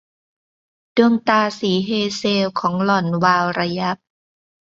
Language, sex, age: Thai, female, 50-59